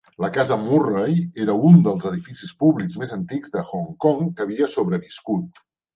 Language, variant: Catalan, Central